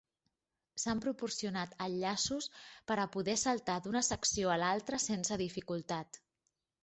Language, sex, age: Catalan, female, 30-39